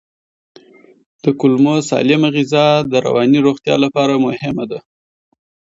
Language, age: Pashto, 30-39